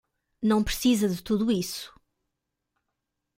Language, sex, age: Portuguese, female, 30-39